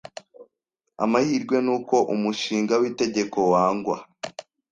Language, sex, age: Kinyarwanda, male, under 19